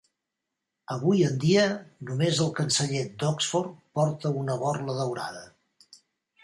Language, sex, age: Catalan, male, 80-89